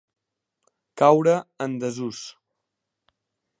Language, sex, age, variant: Catalan, male, under 19, Central